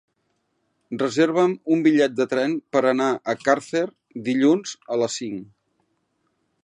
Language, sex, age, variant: Catalan, male, 50-59, Central